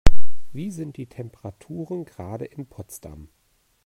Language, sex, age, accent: German, male, 40-49, Deutschland Deutsch